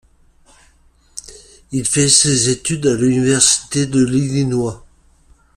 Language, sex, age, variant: French, male, 50-59, Français de métropole